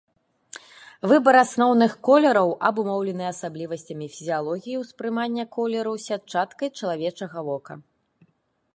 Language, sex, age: Belarusian, female, 30-39